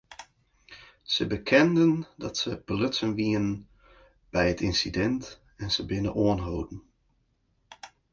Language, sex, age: Western Frisian, male, 30-39